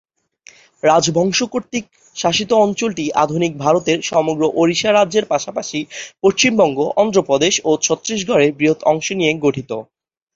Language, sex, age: Bengali, male, 19-29